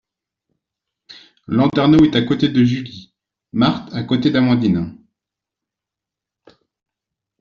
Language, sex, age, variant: French, male, 40-49, Français de métropole